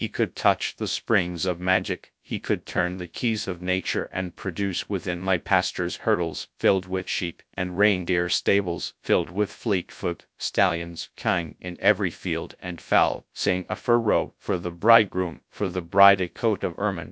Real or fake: fake